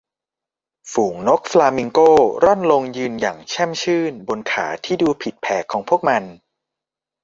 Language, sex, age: Thai, male, 19-29